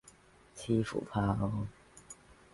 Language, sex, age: Cantonese, male, under 19